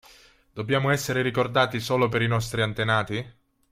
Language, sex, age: Italian, male, 19-29